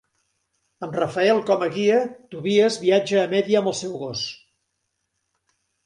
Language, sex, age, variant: Catalan, male, 60-69, Central